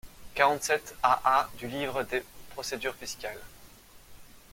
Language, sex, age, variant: French, male, 30-39, Français de métropole